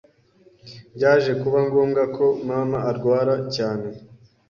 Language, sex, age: Kinyarwanda, male, 19-29